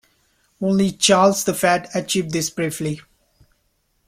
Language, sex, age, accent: English, male, 19-29, India and South Asia (India, Pakistan, Sri Lanka)